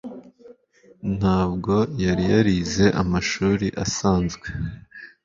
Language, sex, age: Kinyarwanda, male, 19-29